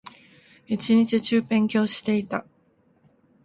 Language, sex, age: Japanese, female, 19-29